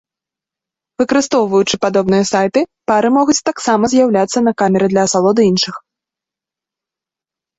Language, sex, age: Belarusian, female, 19-29